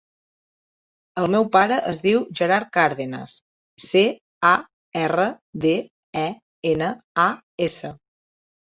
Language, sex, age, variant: Catalan, female, 30-39, Central